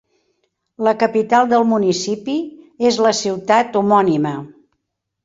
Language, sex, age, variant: Catalan, female, 70-79, Central